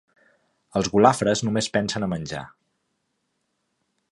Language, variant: Catalan, Central